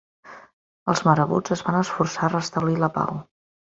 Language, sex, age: Catalan, female, 40-49